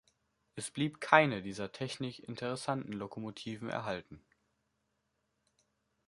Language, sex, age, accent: German, male, under 19, Deutschland Deutsch